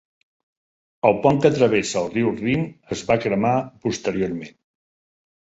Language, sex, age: Catalan, male, 50-59